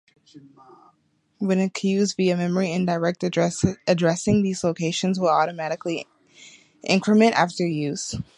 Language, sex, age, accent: English, female, 19-29, United States English